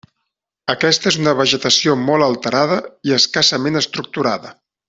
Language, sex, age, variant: Catalan, male, 40-49, Central